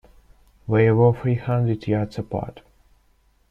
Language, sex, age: English, male, 19-29